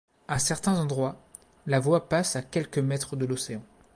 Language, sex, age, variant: French, male, 19-29, Français de métropole